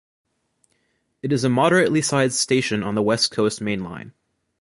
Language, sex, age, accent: English, male, 19-29, United States English